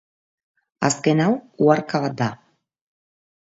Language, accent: Basque, Mendebalekoa (Araba, Bizkaia, Gipuzkoako mendebaleko herri batzuk)